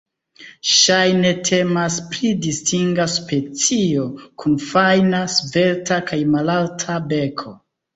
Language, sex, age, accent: Esperanto, male, 30-39, Internacia